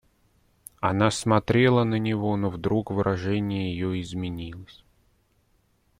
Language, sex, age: Russian, male, 30-39